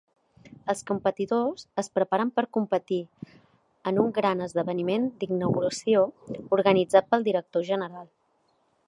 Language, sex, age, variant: Catalan, female, 40-49, Central